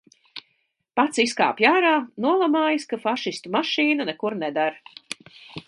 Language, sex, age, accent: Latvian, female, 50-59, Rigas